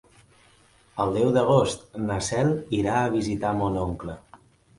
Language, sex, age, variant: Catalan, male, 30-39, Central